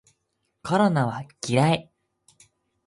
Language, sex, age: Japanese, male, 19-29